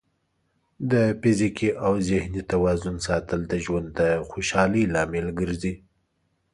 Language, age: Pashto, 30-39